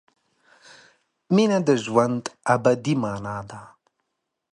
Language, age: Pashto, 30-39